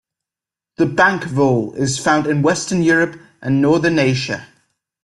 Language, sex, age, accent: English, male, 19-29, England English